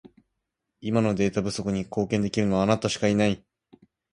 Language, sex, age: Japanese, male, under 19